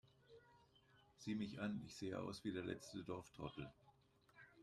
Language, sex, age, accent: German, male, 60-69, Deutschland Deutsch